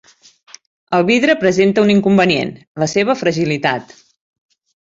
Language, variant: Catalan, Central